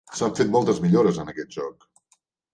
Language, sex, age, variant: Catalan, male, 60-69, Central